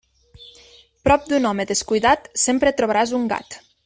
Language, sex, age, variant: Catalan, female, 19-29, Nord-Occidental